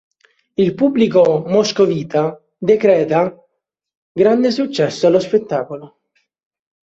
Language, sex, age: Italian, male, 19-29